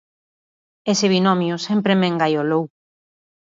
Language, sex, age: Galician, female, 40-49